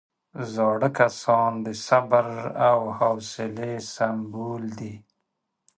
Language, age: Pashto, 50-59